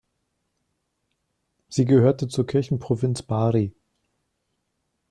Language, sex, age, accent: German, male, 50-59, Deutschland Deutsch